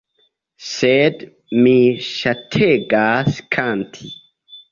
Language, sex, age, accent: Esperanto, male, 19-29, Internacia